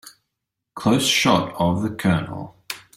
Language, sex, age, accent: English, male, 30-39, Australian English